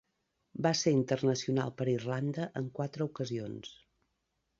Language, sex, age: Catalan, female, 50-59